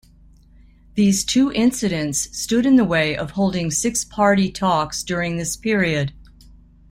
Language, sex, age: English, female, 60-69